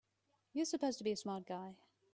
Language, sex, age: English, female, 30-39